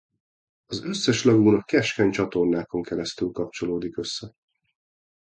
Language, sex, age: Hungarian, male, 40-49